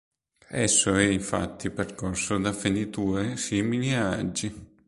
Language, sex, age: Italian, male, 19-29